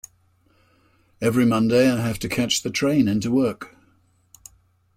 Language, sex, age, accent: English, male, 70-79, England English